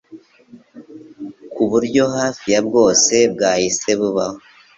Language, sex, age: Kinyarwanda, male, 30-39